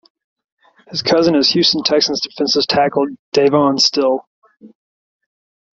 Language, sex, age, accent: English, male, 30-39, United States English